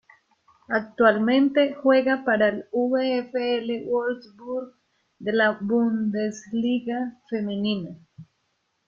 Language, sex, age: Spanish, female, 30-39